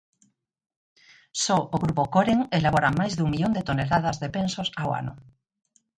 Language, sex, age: Galician, female, 40-49